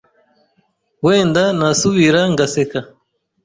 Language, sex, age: Kinyarwanda, male, 30-39